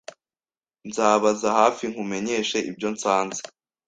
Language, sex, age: Kinyarwanda, male, under 19